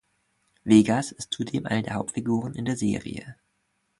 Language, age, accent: German, 19-29, Deutschland Deutsch